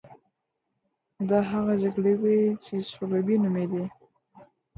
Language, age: Pashto, under 19